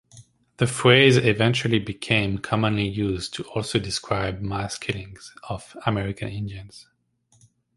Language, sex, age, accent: English, male, 19-29, Canadian English